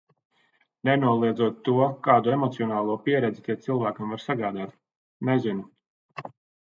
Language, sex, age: Latvian, male, 30-39